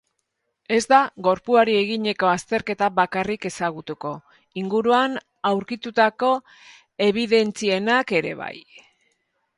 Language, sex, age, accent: Basque, female, 50-59, Erdialdekoa edo Nafarra (Gipuzkoa, Nafarroa)